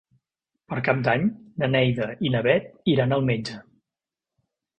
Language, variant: Catalan, Central